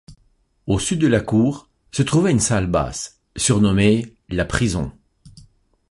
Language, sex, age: French, male, 50-59